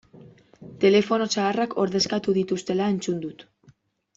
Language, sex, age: Basque, female, 19-29